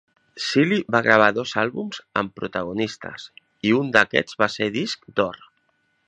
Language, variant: Catalan, Central